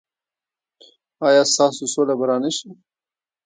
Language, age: Pashto, 30-39